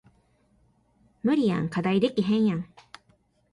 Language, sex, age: Japanese, female, 19-29